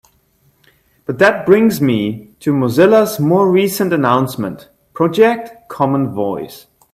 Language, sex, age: English, male, 19-29